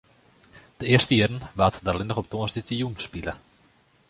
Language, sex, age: Western Frisian, male, 19-29